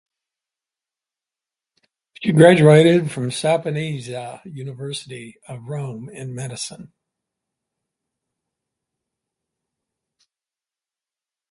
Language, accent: English, United States English